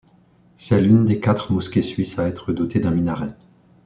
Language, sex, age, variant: French, male, 30-39, Français de métropole